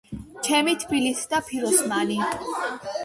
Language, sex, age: Georgian, female, under 19